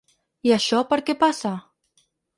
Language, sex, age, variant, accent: Catalan, female, 19-29, Central, central